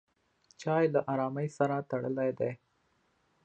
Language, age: Pashto, 30-39